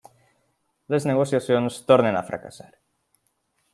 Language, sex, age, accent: Catalan, male, under 19, valencià